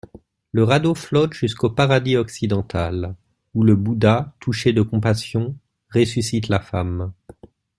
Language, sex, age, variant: French, male, 19-29, Français de métropole